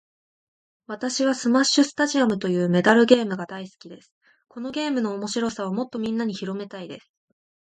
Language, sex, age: Japanese, female, under 19